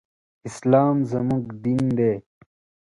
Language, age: Pashto, 19-29